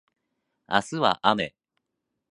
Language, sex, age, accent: Japanese, male, 19-29, 関西弁